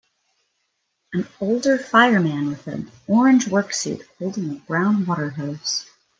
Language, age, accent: English, 19-29, United States English